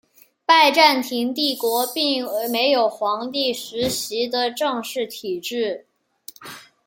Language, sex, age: Chinese, male, under 19